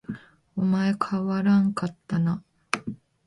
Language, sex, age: Japanese, female, 19-29